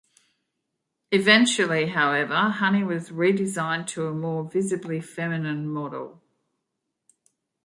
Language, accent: English, Australian English